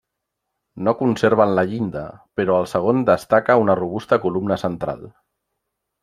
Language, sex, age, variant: Catalan, male, 40-49, Central